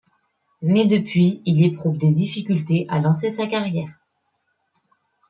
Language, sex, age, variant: French, female, 19-29, Français de métropole